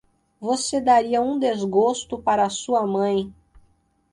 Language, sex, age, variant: Portuguese, female, 40-49, Portuguese (Brasil)